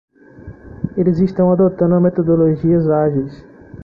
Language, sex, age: Portuguese, male, 30-39